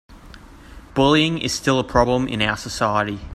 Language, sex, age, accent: English, male, 19-29, Australian English